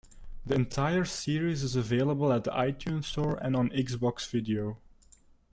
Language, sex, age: English, male, 19-29